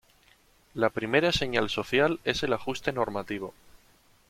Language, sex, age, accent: Spanish, male, 19-29, España: Norte peninsular (Asturias, Castilla y León, Cantabria, País Vasco, Navarra, Aragón, La Rioja, Guadalajara, Cuenca)